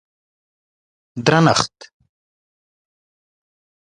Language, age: Pashto, 19-29